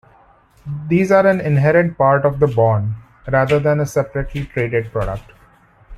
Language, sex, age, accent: English, male, 30-39, India and South Asia (India, Pakistan, Sri Lanka)